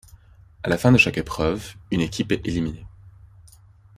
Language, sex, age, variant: French, male, 30-39, Français de métropole